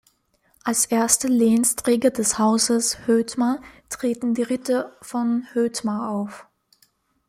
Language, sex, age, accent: German, female, 19-29, Österreichisches Deutsch